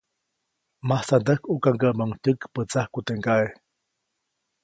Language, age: Copainalá Zoque, 40-49